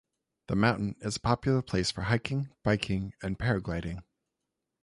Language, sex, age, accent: English, male, 30-39, United States English